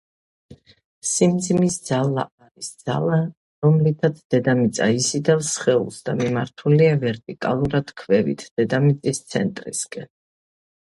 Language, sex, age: Georgian, female, 50-59